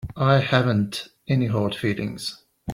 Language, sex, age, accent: English, male, 40-49, Southern African (South Africa, Zimbabwe, Namibia)